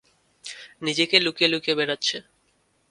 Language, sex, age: Bengali, male, 19-29